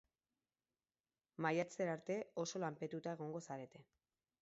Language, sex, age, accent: Basque, female, 40-49, Erdialdekoa edo Nafarra (Gipuzkoa, Nafarroa)